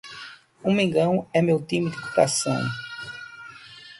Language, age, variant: Portuguese, 30-39, Portuguese (Brasil)